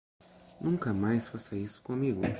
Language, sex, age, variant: Portuguese, male, 19-29, Portuguese (Brasil)